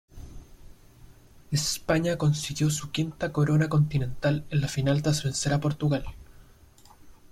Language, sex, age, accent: Spanish, male, 19-29, Chileno: Chile, Cuyo